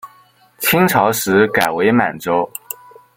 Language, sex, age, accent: Chinese, male, under 19, 出生地：浙江省